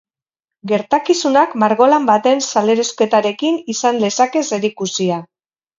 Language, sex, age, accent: Basque, female, 40-49, Mendebalekoa (Araba, Bizkaia, Gipuzkoako mendebaleko herri batzuk)